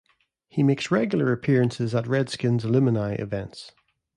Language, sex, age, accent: English, male, 40-49, Northern Irish